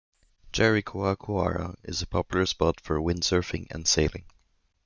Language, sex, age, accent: English, male, 19-29, United States English